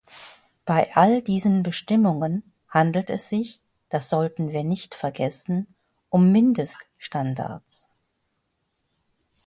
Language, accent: German, Deutschland Deutsch